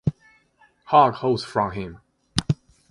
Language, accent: English, United States English